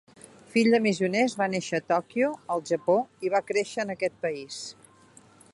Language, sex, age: Catalan, female, 50-59